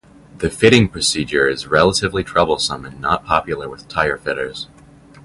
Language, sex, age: English, male, 19-29